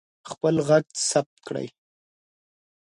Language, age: Pashto, 30-39